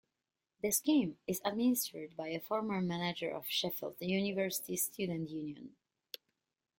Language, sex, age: English, female, 40-49